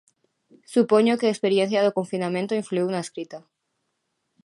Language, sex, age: Galician, female, 19-29